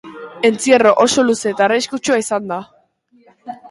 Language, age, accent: Basque, under 19, Mendebalekoa (Araba, Bizkaia, Gipuzkoako mendebaleko herri batzuk)